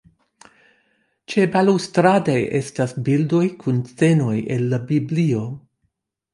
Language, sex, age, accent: Esperanto, female, 50-59, Internacia